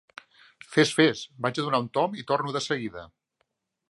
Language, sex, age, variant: Catalan, male, 40-49, Central